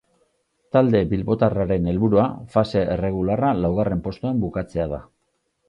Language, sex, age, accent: Basque, male, 50-59, Mendebalekoa (Araba, Bizkaia, Gipuzkoako mendebaleko herri batzuk)